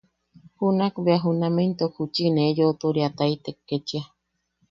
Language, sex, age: Yaqui, female, 30-39